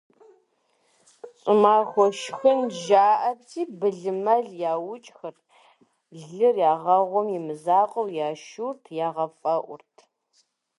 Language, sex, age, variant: Kabardian, female, 30-39, Адыгэбзэ (Къэбэрдей, Кирил, псоми зэдай)